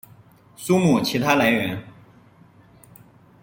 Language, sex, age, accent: Chinese, male, 30-39, 出生地：河南省